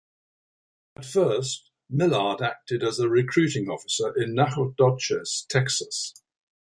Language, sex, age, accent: English, male, 70-79, England English